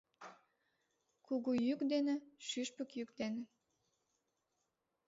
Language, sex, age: Mari, female, under 19